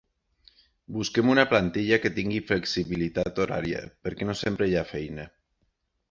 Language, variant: Catalan, Septentrional